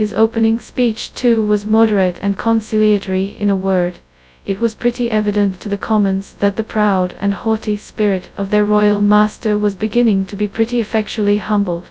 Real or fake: fake